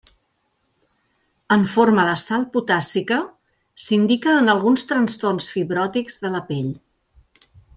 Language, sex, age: Catalan, female, 50-59